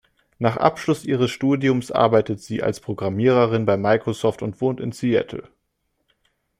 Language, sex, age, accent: German, male, under 19, Deutschland Deutsch